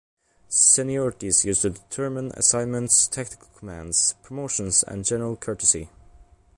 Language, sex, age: English, male, under 19